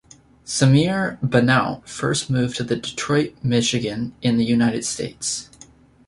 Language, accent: English, United States English